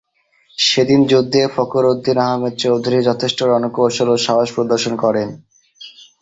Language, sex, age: Bengali, male, 19-29